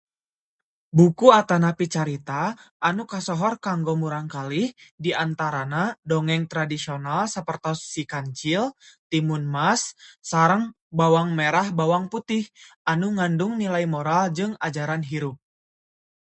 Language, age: Sundanese, 19-29